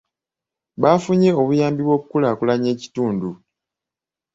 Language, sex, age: Ganda, male, 19-29